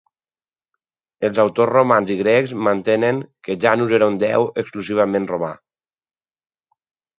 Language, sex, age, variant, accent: Catalan, male, 30-39, Valencià meridional, valencià